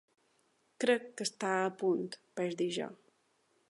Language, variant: Catalan, Balear